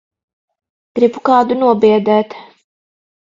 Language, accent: Latvian, Kurzeme